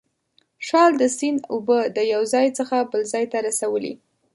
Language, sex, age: Pashto, female, 30-39